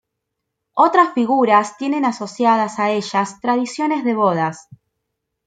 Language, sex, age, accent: Spanish, female, 19-29, Rioplatense: Argentina, Uruguay, este de Bolivia, Paraguay